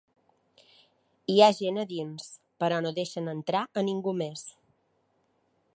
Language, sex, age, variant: Catalan, female, 40-49, Balear